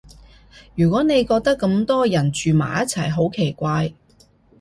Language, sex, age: Cantonese, female, 30-39